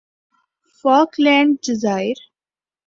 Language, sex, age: Urdu, female, 19-29